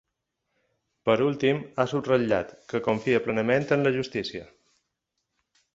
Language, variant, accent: Catalan, Balear, balear